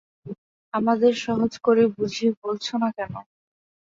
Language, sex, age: Bengali, female, 19-29